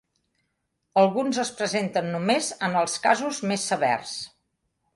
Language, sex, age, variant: Catalan, female, 50-59, Central